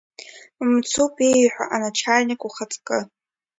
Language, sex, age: Abkhazian, female, under 19